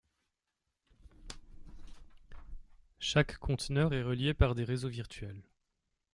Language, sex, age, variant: French, male, 30-39, Français de métropole